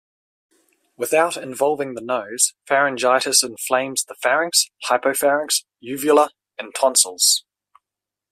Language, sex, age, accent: English, male, 19-29, Australian English